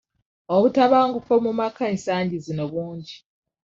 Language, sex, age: Ganda, female, 19-29